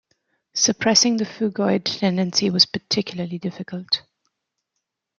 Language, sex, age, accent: English, female, 40-49, England English